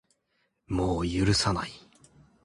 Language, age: Japanese, 19-29